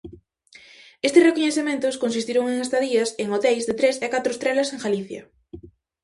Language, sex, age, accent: Galician, female, 19-29, Atlántico (seseo e gheada)